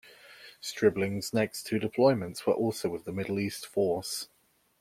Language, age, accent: English, 19-29, England English